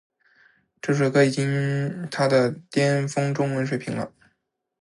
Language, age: Chinese, 19-29